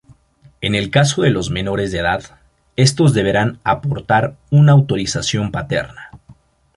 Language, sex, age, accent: Spanish, male, 19-29, México